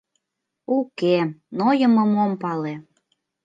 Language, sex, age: Mari, female, 19-29